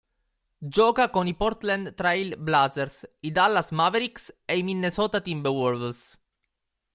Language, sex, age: Italian, male, 19-29